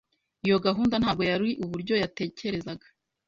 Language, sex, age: Kinyarwanda, female, 19-29